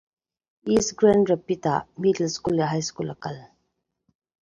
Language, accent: English, England English